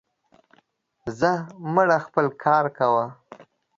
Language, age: Pashto, 19-29